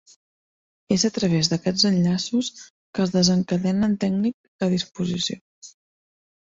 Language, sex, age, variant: Catalan, female, 30-39, Central